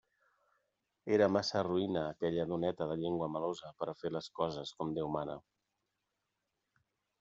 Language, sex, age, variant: Catalan, male, 40-49, Central